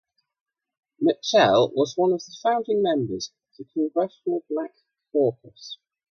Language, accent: English, England English